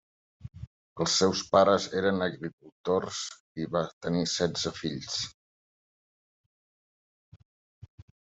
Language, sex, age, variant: Catalan, male, 60-69, Central